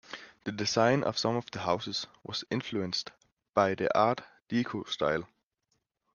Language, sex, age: English, male, under 19